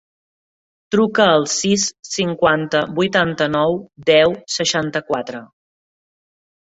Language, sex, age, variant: Catalan, female, 40-49, Septentrional